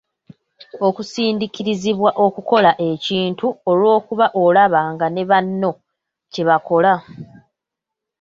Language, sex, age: Ganda, female, 19-29